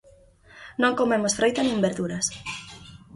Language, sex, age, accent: Galician, female, 19-29, Normativo (estándar)